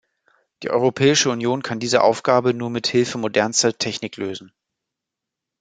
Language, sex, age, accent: German, male, 19-29, Deutschland Deutsch